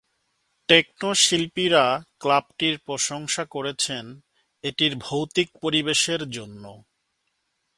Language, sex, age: Bengali, male, 30-39